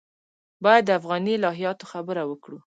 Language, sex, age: Pashto, female, 19-29